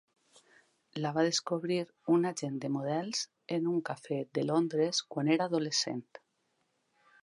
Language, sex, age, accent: Catalan, female, 40-49, valencià